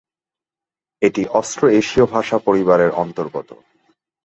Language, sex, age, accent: Bengali, male, 40-49, Bangladeshi